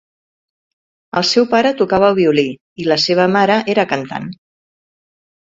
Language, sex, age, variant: Catalan, female, 50-59, Central